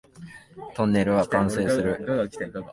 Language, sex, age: Japanese, male, 19-29